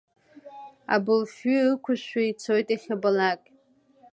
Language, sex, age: Abkhazian, female, 19-29